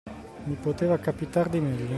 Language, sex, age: Italian, male, 40-49